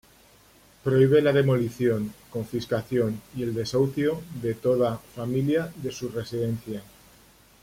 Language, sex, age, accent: Spanish, male, 40-49, España: Centro-Sur peninsular (Madrid, Toledo, Castilla-La Mancha)